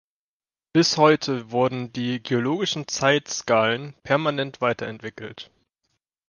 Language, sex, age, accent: German, male, 19-29, Deutschland Deutsch